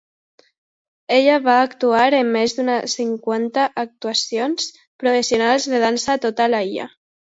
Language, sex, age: Catalan, female, under 19